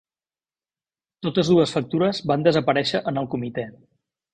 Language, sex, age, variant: Catalan, male, 50-59, Central